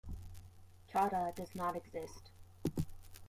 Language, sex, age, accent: English, female, 30-39, United States English